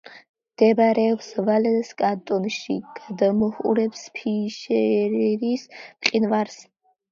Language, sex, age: Georgian, female, under 19